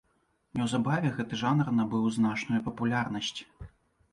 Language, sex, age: Belarusian, male, 30-39